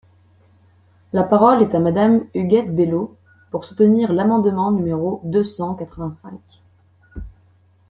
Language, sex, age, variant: French, female, 19-29, Français de métropole